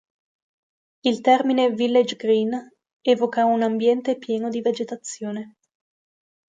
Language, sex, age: Italian, female, 19-29